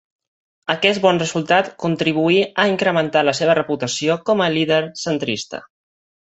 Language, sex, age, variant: Catalan, male, 19-29, Balear